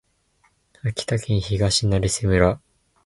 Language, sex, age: Japanese, male, 19-29